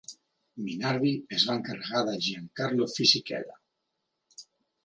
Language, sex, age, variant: Catalan, male, 40-49, Central